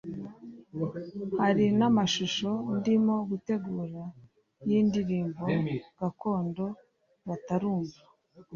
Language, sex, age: Kinyarwanda, female, 30-39